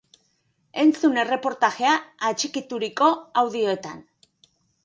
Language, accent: Basque, Erdialdekoa edo Nafarra (Gipuzkoa, Nafarroa)